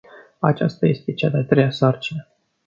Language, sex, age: Romanian, male, 19-29